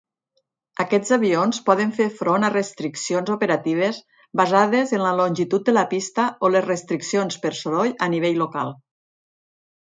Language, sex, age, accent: Catalan, female, 40-49, Tortosí